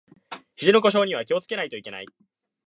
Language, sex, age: Japanese, male, 19-29